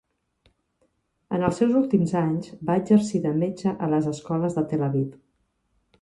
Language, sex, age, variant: Catalan, female, 50-59, Central